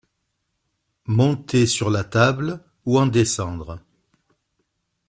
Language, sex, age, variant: French, male, 50-59, Français de métropole